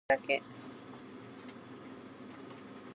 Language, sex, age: English, female, under 19